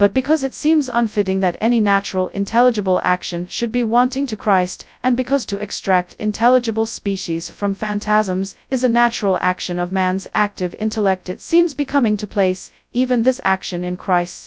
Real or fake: fake